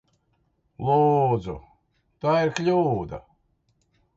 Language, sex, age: Latvian, male, 50-59